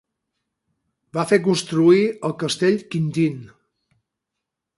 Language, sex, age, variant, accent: Catalan, male, 50-59, Balear, menorquí